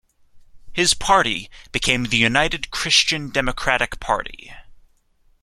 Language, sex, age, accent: English, male, 19-29, United States English